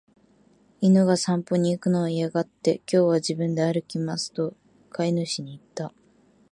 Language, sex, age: Japanese, female, 19-29